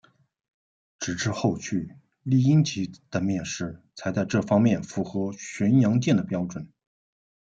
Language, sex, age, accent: Chinese, male, 30-39, 出生地：江苏省